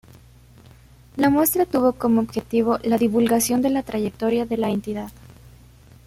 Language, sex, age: Spanish, female, 19-29